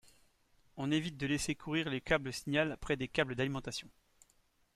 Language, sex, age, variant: French, male, 40-49, Français de métropole